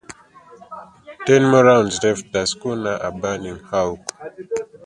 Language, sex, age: English, male, 30-39